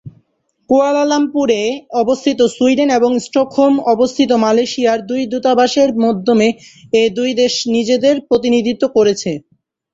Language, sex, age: Bengali, male, 19-29